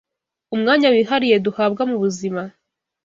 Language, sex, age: Kinyarwanda, female, 19-29